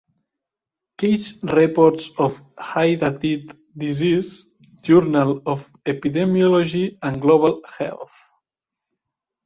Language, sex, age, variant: Catalan, male, 19-29, Central